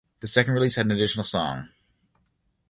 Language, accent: English, Canadian English